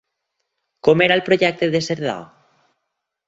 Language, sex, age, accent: Catalan, male, 19-29, valencià